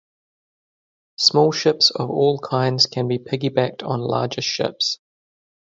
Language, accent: English, New Zealand English